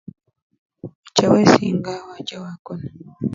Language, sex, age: Luyia, male, 30-39